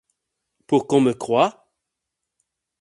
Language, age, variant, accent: French, 30-39, Français d'Amérique du Nord, Français du Canada